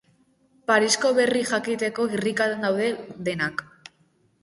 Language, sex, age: Basque, female, under 19